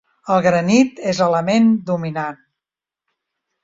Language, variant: Catalan, Central